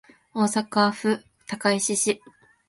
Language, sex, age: Japanese, female, 19-29